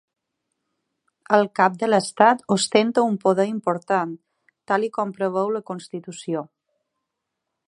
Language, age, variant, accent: Catalan, 30-39, Balear, balear; Palma